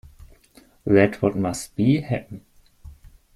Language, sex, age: English, male, 19-29